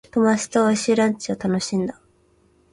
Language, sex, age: Japanese, female, 19-29